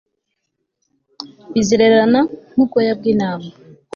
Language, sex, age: Kinyarwanda, female, 19-29